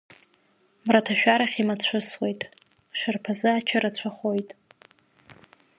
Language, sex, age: Abkhazian, female, 19-29